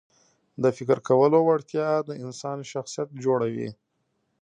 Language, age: Pashto, 30-39